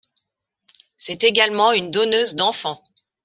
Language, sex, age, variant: French, female, 40-49, Français de métropole